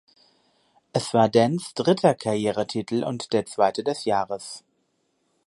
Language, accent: German, Deutschland Deutsch